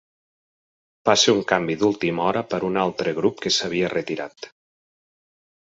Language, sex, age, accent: Catalan, male, 40-49, occidental